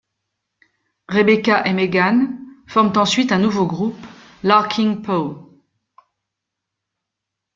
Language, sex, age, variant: French, female, 50-59, Français de métropole